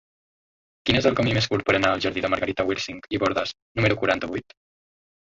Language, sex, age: Catalan, male, under 19